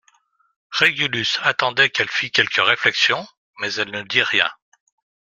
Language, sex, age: French, male, 60-69